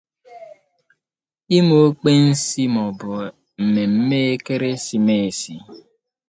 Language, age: Igbo, 19-29